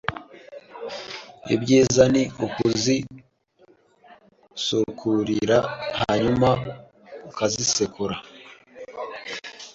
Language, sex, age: Kinyarwanda, male, 19-29